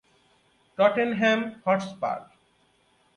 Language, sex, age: Bengali, male, 30-39